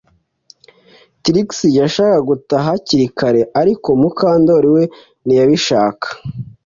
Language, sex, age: Kinyarwanda, male, 50-59